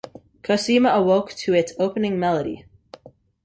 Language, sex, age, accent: English, male, under 19, United States English